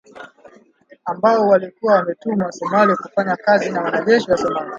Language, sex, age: Swahili, male, 19-29